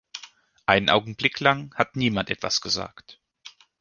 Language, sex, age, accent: German, male, 30-39, Deutschland Deutsch